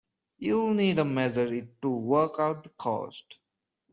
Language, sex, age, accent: English, male, 19-29, India and South Asia (India, Pakistan, Sri Lanka)